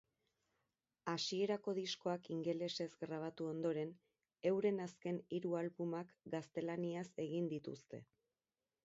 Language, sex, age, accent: Basque, female, 30-39, Erdialdekoa edo Nafarra (Gipuzkoa, Nafarroa)